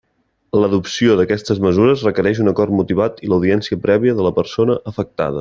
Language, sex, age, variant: Catalan, male, 19-29, Central